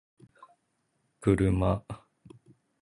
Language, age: Japanese, 30-39